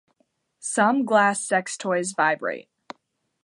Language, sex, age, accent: English, female, under 19, United States English